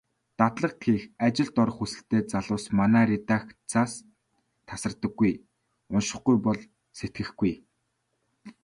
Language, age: Mongolian, 19-29